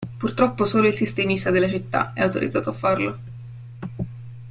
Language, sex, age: Italian, female, 19-29